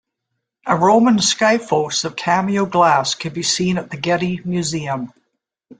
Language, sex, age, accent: English, female, 60-69, Canadian English